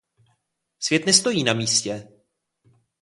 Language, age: Czech, 19-29